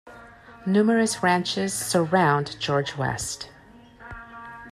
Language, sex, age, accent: English, female, 40-49, United States English